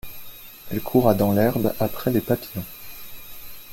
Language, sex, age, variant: French, male, 19-29, Français de métropole